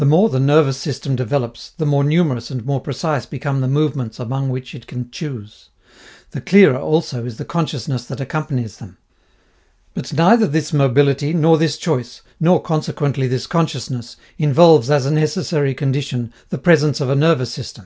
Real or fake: real